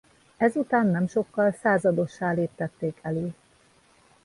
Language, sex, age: Hungarian, female, 40-49